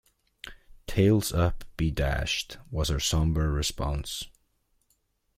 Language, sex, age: English, male, 19-29